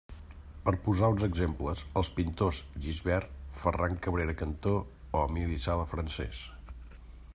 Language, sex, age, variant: Catalan, male, 50-59, Central